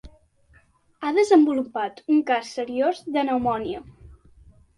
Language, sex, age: Catalan, female, under 19